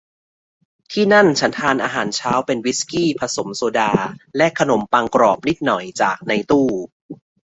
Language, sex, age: Thai, male, 30-39